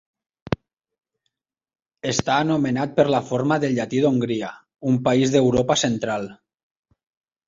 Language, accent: Catalan, valencià